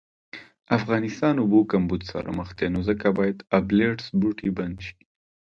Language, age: Pashto, 19-29